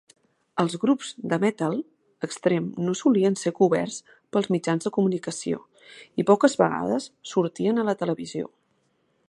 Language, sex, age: Catalan, female, 40-49